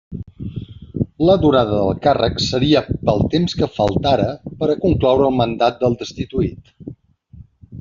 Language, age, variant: Catalan, 40-49, Central